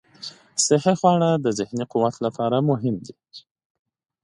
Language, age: Pashto, 30-39